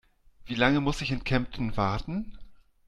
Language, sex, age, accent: German, male, 40-49, Deutschland Deutsch